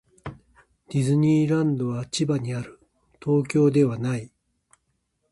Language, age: Japanese, 50-59